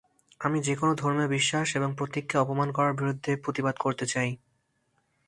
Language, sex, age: Bengali, male, 19-29